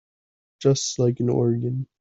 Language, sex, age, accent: English, male, 19-29, United States English